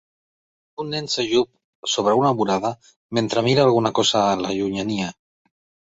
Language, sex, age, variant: Catalan, male, 30-39, Central